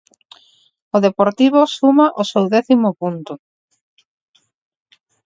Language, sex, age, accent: Galician, female, 40-49, Normativo (estándar)